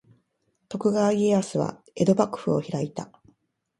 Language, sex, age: Japanese, female, 40-49